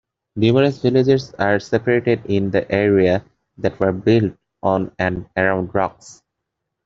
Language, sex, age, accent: English, male, 19-29, United States English